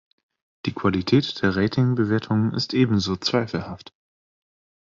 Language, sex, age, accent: German, male, 19-29, Deutschland Deutsch